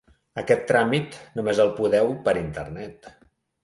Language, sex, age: Catalan, male, 50-59